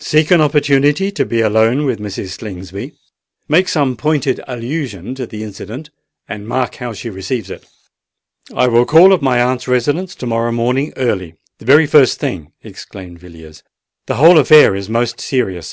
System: none